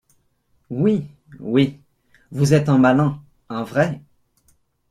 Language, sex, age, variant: French, male, 19-29, Français de métropole